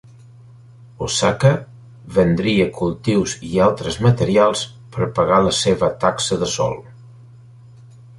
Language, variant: Catalan, Central